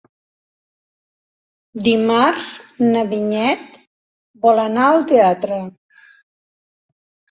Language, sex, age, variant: Catalan, female, 60-69, Central